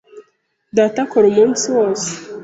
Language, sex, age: Kinyarwanda, female, 19-29